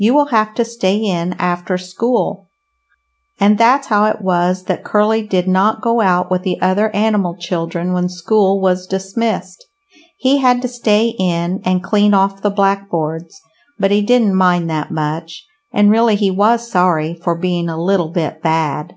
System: none